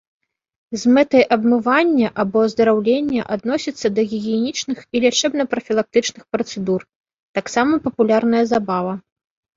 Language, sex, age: Belarusian, female, 19-29